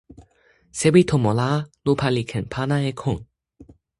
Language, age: Toki Pona, under 19